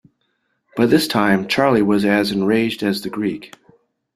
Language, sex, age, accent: English, male, 50-59, United States English